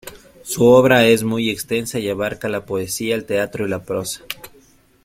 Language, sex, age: Spanish, male, 30-39